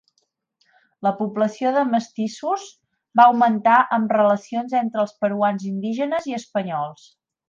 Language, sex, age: Catalan, female, 40-49